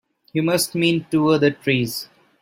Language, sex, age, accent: English, male, under 19, India and South Asia (India, Pakistan, Sri Lanka)